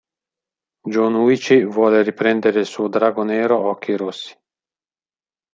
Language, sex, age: Italian, male, 50-59